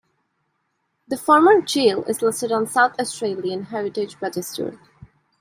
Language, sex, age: English, female, 19-29